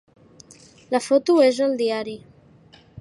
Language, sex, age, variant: Catalan, female, 19-29, Central